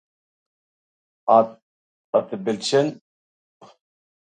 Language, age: Gheg Albanian, 50-59